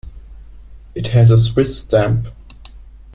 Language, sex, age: English, male, 19-29